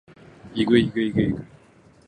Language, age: Japanese, 30-39